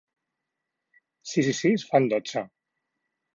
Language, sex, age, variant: Catalan, male, 40-49, Central